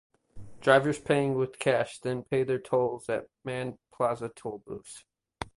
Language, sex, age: English, male, 30-39